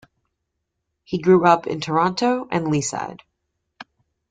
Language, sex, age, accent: English, female, 19-29, United States English